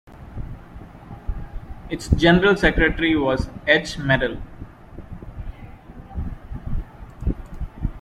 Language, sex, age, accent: English, male, 19-29, India and South Asia (India, Pakistan, Sri Lanka)